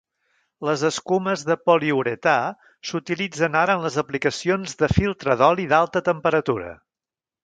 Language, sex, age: Catalan, male, 60-69